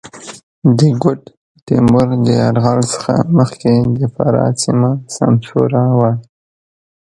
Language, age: Pashto, 19-29